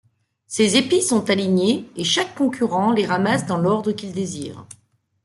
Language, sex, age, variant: French, female, 40-49, Français de métropole